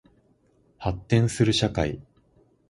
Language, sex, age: Japanese, male, 19-29